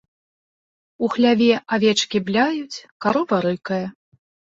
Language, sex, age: Belarusian, female, 30-39